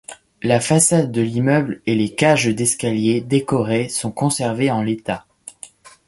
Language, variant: French, Français de métropole